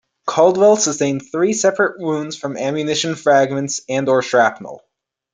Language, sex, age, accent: English, male, 19-29, United States English